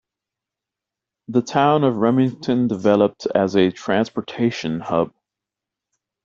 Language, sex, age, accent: English, male, 30-39, United States English